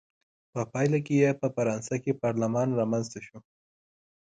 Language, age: Pashto, 19-29